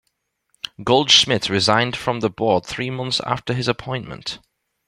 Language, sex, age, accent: English, male, 19-29, England English